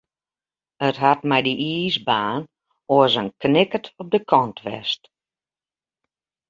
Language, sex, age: Western Frisian, female, 50-59